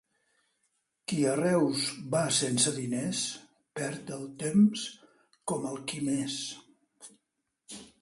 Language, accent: Catalan, Barceloní